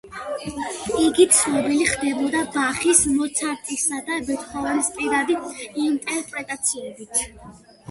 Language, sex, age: Georgian, female, under 19